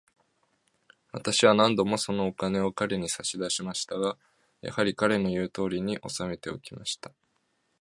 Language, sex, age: Japanese, male, 19-29